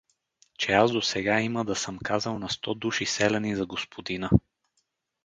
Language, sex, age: Bulgarian, male, 30-39